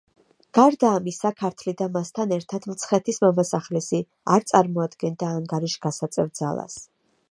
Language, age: Georgian, 30-39